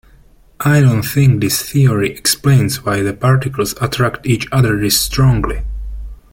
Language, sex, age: English, male, 30-39